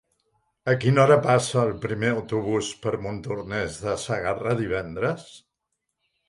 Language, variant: Catalan, Central